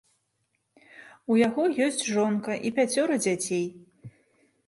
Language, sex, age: Belarusian, female, 30-39